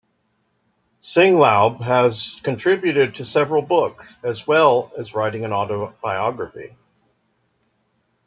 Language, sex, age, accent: English, male, 40-49, United States English